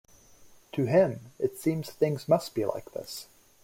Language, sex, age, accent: English, male, 30-39, United States English